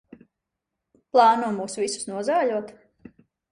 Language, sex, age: Latvian, female, 40-49